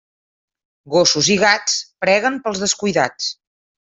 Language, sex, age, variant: Catalan, female, 50-59, Central